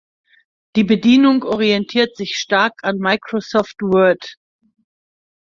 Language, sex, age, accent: German, female, 50-59, Deutschland Deutsch